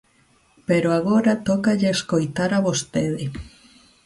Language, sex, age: Galician, female, 40-49